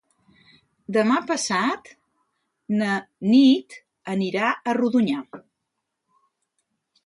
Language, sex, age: Catalan, female, 60-69